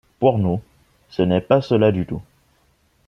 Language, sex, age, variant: French, male, under 19, Français des départements et régions d'outre-mer